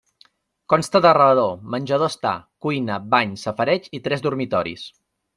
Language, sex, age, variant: Catalan, male, 30-39, Nord-Occidental